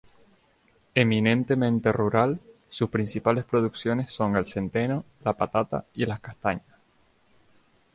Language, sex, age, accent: Spanish, male, 19-29, España: Islas Canarias